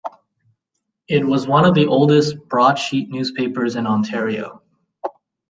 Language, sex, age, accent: English, male, 30-39, United States English